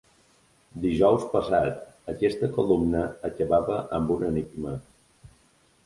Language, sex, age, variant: Catalan, male, 30-39, Balear